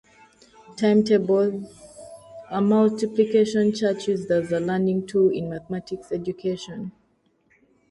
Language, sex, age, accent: English, female, 19-29, England English